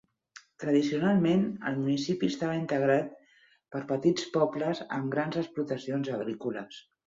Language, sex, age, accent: Catalan, female, 50-59, Barcelona